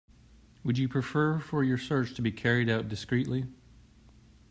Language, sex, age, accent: English, male, 30-39, United States English